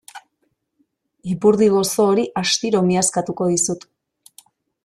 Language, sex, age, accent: Basque, female, 40-49, Mendebalekoa (Araba, Bizkaia, Gipuzkoako mendebaleko herri batzuk)